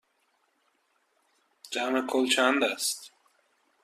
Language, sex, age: Persian, male, 19-29